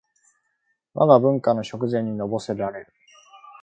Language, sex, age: Japanese, male, 19-29